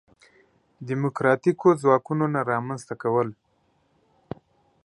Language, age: Pashto, 19-29